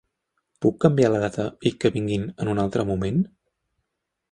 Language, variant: Catalan, Central